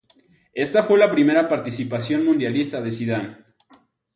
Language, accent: Spanish, México